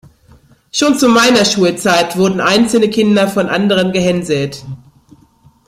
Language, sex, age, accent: German, female, 30-39, Deutschland Deutsch